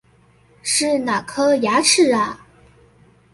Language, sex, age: Chinese, female, under 19